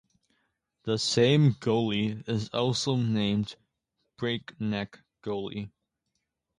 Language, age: English, under 19